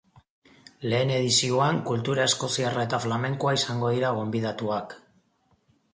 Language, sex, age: Basque, male, 50-59